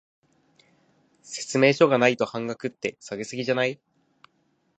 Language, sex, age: Japanese, male, 19-29